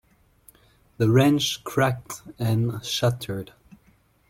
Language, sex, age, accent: English, male, 30-39, Southern African (South Africa, Zimbabwe, Namibia)